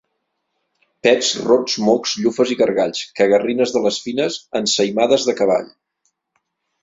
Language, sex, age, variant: Catalan, male, 40-49, Central